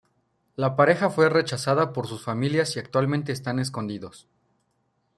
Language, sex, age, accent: Spanish, male, 19-29, México